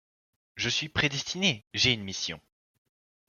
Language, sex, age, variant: French, male, under 19, Français de métropole